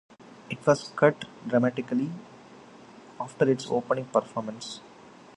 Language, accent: English, India and South Asia (India, Pakistan, Sri Lanka)